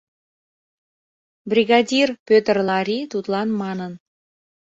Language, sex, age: Mari, female, 30-39